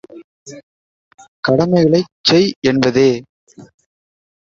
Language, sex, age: Tamil, male, 19-29